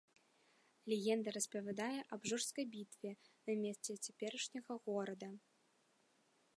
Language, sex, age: Belarusian, female, 19-29